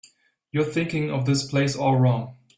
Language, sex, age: English, male, 19-29